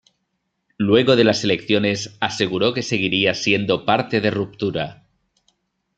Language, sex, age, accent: Spanish, male, 30-39, España: Norte peninsular (Asturias, Castilla y León, Cantabria, País Vasco, Navarra, Aragón, La Rioja, Guadalajara, Cuenca)